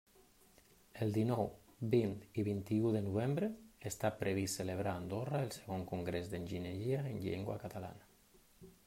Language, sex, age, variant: Catalan, male, 30-39, Central